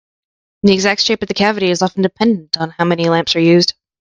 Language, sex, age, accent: English, female, 19-29, United States English